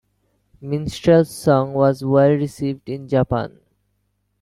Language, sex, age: English, male, 19-29